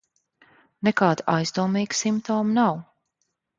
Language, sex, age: Latvian, female, 40-49